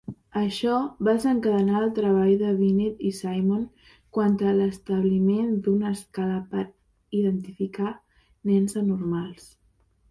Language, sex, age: Catalan, female, under 19